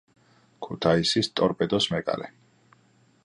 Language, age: Georgian, 40-49